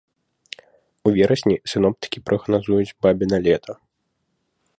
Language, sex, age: Belarusian, male, 19-29